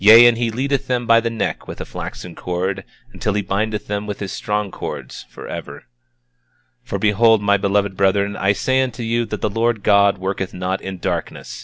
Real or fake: real